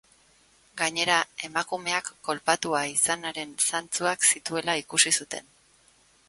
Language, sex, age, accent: Basque, female, 40-49, Erdialdekoa edo Nafarra (Gipuzkoa, Nafarroa)